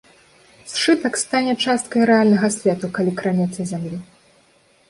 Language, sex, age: Belarusian, female, 19-29